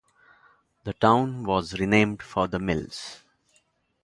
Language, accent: English, India and South Asia (India, Pakistan, Sri Lanka)